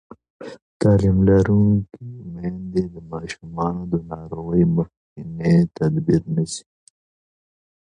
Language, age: Pashto, 40-49